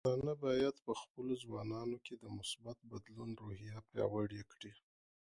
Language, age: Pashto, 40-49